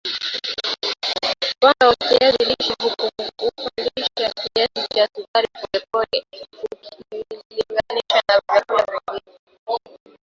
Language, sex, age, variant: Swahili, female, 19-29, Kiswahili cha Bara ya Kenya